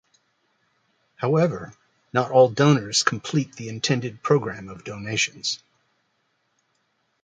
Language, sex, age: English, male, 50-59